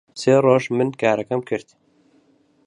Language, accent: Central Kurdish, سۆرانی